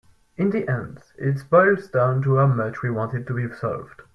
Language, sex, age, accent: English, male, 19-29, french accent